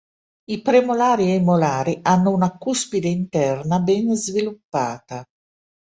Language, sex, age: Italian, female, 50-59